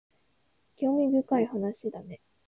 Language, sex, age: Japanese, female, 19-29